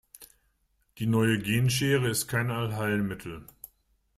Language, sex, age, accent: German, male, 60-69, Deutschland Deutsch